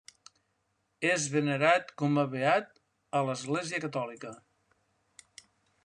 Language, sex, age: Catalan, male, 70-79